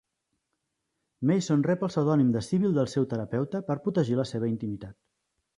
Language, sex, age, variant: Catalan, male, 40-49, Central